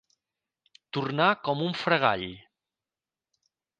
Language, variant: Catalan, Central